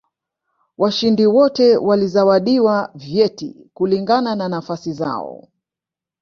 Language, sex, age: Swahili, female, 50-59